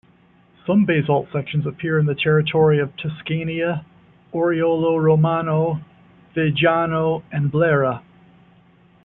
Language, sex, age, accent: English, male, 50-59, United States English